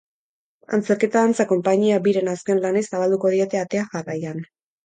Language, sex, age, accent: Basque, female, 19-29, Mendebalekoa (Araba, Bizkaia, Gipuzkoako mendebaleko herri batzuk)